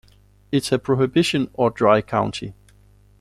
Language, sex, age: English, male, 40-49